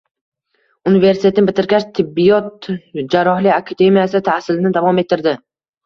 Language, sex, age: Uzbek, male, under 19